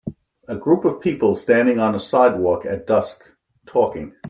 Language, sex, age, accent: English, male, 50-59, United States English